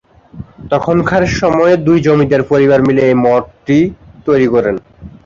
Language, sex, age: Bengali, male, 19-29